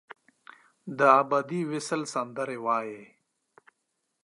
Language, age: Pashto, 30-39